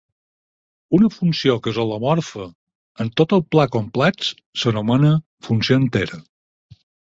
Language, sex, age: Catalan, male, 50-59